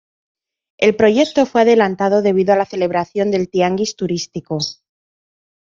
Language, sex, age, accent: Spanish, female, 40-49, España: Centro-Sur peninsular (Madrid, Toledo, Castilla-La Mancha)